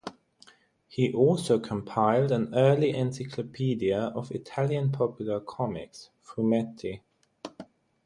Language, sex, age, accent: English, male, 19-29, England English